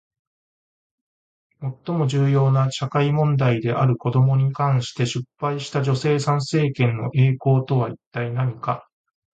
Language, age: Japanese, 40-49